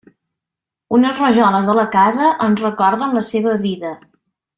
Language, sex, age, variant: Catalan, female, 40-49, Central